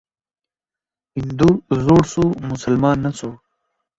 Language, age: Pashto, 19-29